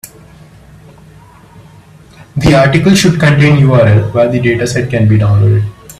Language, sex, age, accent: English, male, 19-29, India and South Asia (India, Pakistan, Sri Lanka)